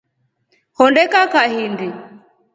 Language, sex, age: Rombo, female, 30-39